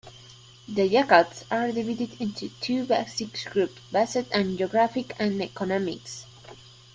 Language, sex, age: English, male, under 19